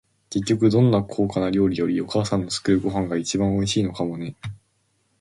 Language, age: Japanese, 19-29